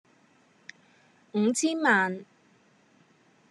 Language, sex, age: Cantonese, female, 30-39